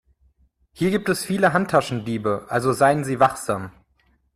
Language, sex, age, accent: German, male, 30-39, Deutschland Deutsch